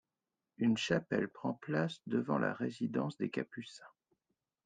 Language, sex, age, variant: French, male, 30-39, Français de métropole